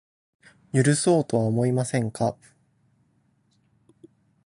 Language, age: Japanese, under 19